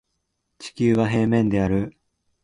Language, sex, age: Japanese, male, 19-29